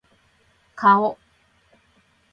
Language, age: Japanese, 50-59